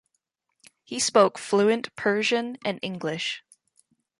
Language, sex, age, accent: English, female, 19-29, Canadian English